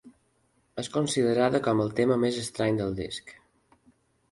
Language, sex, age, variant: Catalan, male, 50-59, Balear